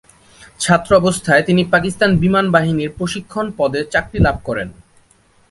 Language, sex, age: Bengali, male, 19-29